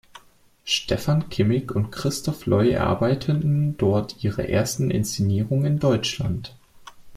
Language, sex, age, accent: German, male, 19-29, Deutschland Deutsch